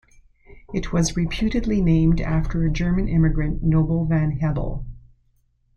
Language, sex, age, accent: English, female, 60-69, Canadian English